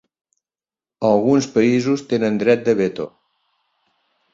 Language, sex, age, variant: Catalan, male, 60-69, Central